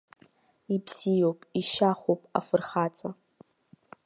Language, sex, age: Abkhazian, female, 19-29